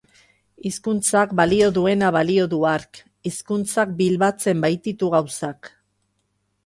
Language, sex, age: Basque, female, 50-59